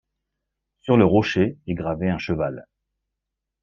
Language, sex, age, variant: French, male, 50-59, Français de métropole